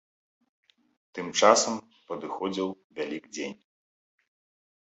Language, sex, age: Belarusian, male, 30-39